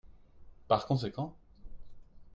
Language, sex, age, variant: French, male, 30-39, Français de métropole